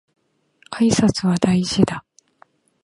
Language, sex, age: Japanese, female, 19-29